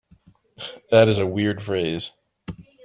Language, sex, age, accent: English, male, 30-39, Canadian English